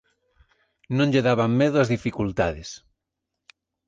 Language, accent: Galician, Normativo (estándar)